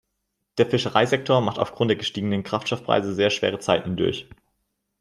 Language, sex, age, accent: German, male, 19-29, Deutschland Deutsch